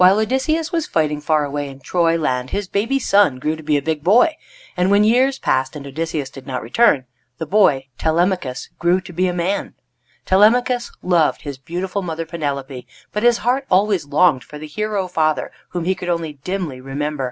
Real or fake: real